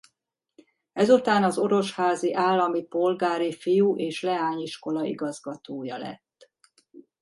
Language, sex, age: Hungarian, female, 50-59